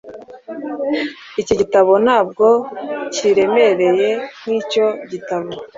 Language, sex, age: Kinyarwanda, female, 30-39